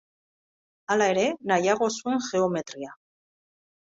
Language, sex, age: Basque, female, 40-49